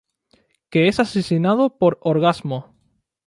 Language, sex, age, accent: Spanish, male, 19-29, España: Islas Canarias